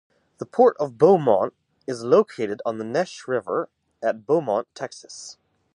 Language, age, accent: English, under 19, United States English